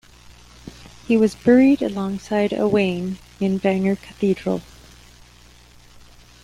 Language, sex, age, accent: English, female, 50-59, United States English